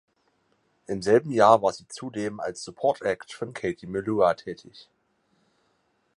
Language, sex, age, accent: German, male, 19-29, Deutschland Deutsch